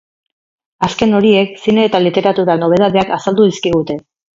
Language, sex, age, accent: Basque, female, 50-59, Erdialdekoa edo Nafarra (Gipuzkoa, Nafarroa)